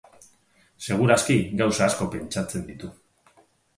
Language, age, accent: Basque, 40-49, Mendebalekoa (Araba, Bizkaia, Gipuzkoako mendebaleko herri batzuk)